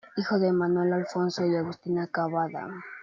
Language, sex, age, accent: Spanish, male, under 19, España: Norte peninsular (Asturias, Castilla y León, Cantabria, País Vasco, Navarra, Aragón, La Rioja, Guadalajara, Cuenca)